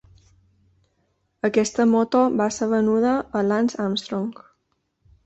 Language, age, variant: Catalan, 30-39, Balear